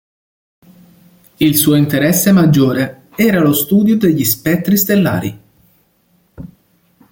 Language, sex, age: Italian, male, 19-29